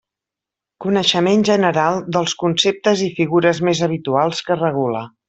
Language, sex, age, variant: Catalan, female, 50-59, Central